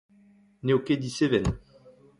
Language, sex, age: Breton, male, 19-29